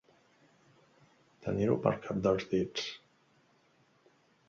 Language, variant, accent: Catalan, Central, central